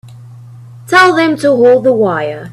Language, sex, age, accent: English, female, under 19, Southern African (South Africa, Zimbabwe, Namibia)